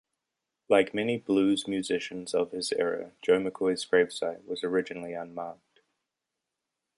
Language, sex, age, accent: English, male, 30-39, New Zealand English